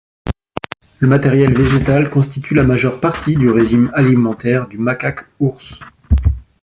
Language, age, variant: French, 30-39, Français de métropole